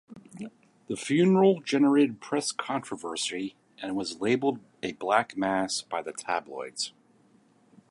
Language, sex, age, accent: English, male, 50-59, United States English